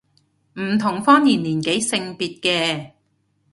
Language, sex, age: Cantonese, female, 40-49